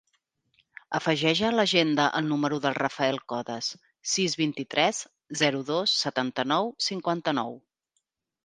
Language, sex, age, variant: Catalan, female, 40-49, Central